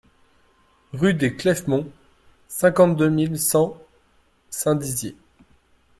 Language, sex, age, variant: French, male, 30-39, Français de métropole